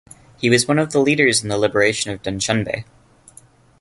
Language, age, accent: English, 19-29, Canadian English